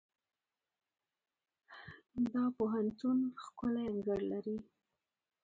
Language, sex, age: Pashto, female, 19-29